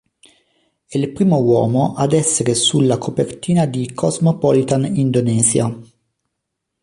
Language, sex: Italian, male